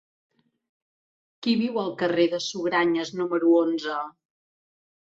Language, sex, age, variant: Catalan, female, 40-49, Central